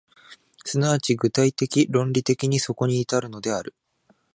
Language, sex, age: Japanese, male, 19-29